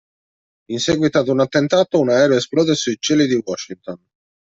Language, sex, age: Italian, male, 30-39